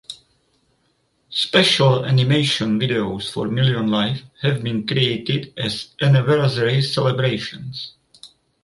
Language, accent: English, United States English; England English